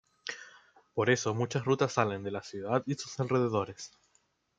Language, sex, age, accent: Spanish, male, 19-29, Caribe: Cuba, Venezuela, Puerto Rico, República Dominicana, Panamá, Colombia caribeña, México caribeño, Costa del golfo de México